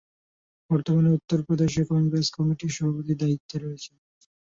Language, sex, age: Bengali, male, 19-29